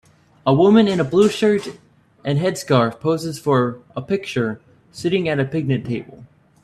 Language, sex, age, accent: English, male, under 19, United States English